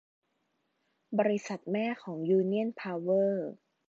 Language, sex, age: Thai, female, 19-29